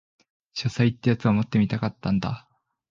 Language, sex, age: Japanese, male, 19-29